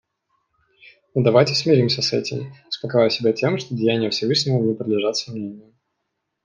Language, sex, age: Russian, male, 19-29